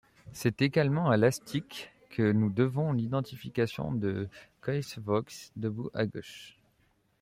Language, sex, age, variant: French, male, 30-39, Français de métropole